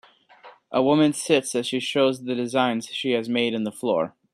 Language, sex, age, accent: English, male, 19-29, United States English